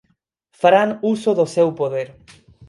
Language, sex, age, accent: Galician, male, 19-29, Neofalante